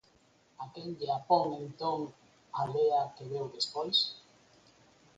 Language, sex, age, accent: Galician, male, 50-59, Normativo (estándar)